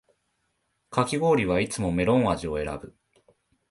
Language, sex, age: Japanese, male, 19-29